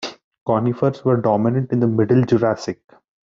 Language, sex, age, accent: English, male, 19-29, India and South Asia (India, Pakistan, Sri Lanka)